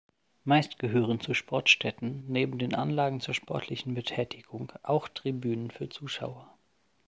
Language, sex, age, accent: German, male, 19-29, Deutschland Deutsch